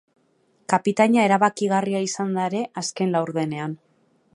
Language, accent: Basque, Mendebalekoa (Araba, Bizkaia, Gipuzkoako mendebaleko herri batzuk)